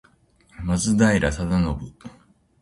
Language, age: Japanese, 40-49